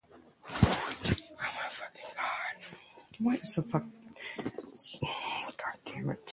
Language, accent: English, United States English; West Indies and Bermuda (Bahamas, Bermuda, Jamaica, Trinidad)